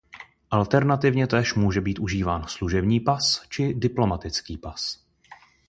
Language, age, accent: Czech, 19-29, pražský